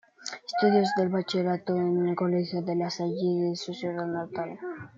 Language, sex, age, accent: Spanish, male, under 19, España: Norte peninsular (Asturias, Castilla y León, Cantabria, País Vasco, Navarra, Aragón, La Rioja, Guadalajara, Cuenca)